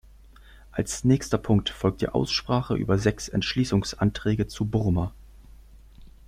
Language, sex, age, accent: German, male, 19-29, Deutschland Deutsch